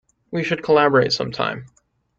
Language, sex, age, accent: English, male, 19-29, United States English